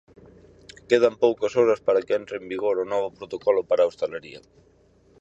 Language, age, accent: Galician, 19-29, Central (gheada)